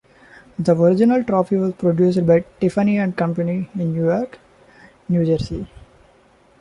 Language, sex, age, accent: English, male, 19-29, India and South Asia (India, Pakistan, Sri Lanka)